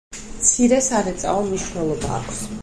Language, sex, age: Georgian, female, 40-49